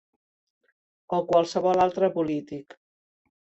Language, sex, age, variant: Catalan, female, 50-59, Central